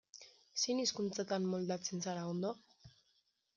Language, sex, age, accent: Basque, female, 19-29, Mendebalekoa (Araba, Bizkaia, Gipuzkoako mendebaleko herri batzuk)